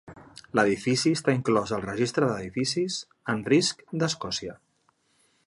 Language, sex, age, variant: Catalan, male, 40-49, Central